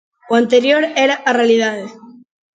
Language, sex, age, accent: Galician, female, 40-49, Central (gheada)